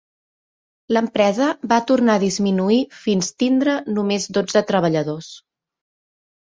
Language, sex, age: Catalan, female, 30-39